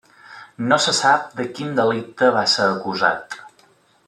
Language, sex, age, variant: Catalan, male, 30-39, Balear